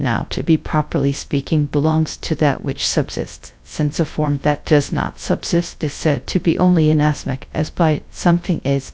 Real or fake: fake